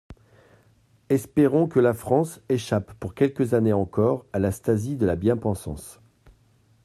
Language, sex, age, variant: French, male, 50-59, Français de métropole